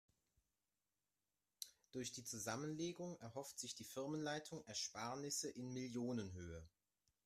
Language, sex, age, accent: German, male, under 19, Deutschland Deutsch